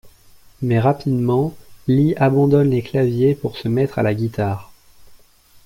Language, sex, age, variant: French, male, 19-29, Français de métropole